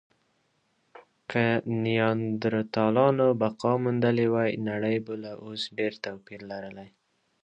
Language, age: Pashto, 19-29